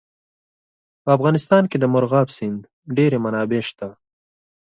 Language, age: Pashto, 19-29